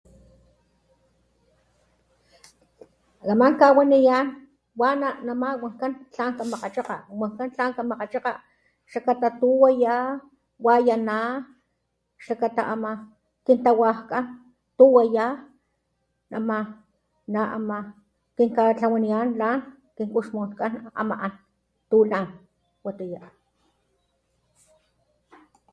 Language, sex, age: Papantla Totonac, female, 40-49